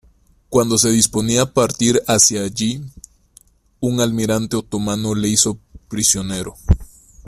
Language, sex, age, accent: Spanish, male, 19-29, México